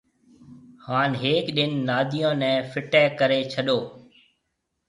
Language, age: Marwari (Pakistan), 30-39